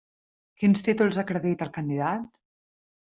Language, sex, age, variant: Catalan, female, 30-39, Central